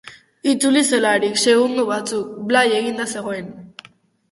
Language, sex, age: Basque, female, under 19